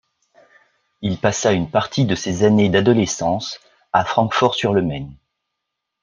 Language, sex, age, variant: French, male, 40-49, Français de métropole